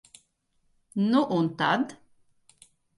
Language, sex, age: Latvian, female, 40-49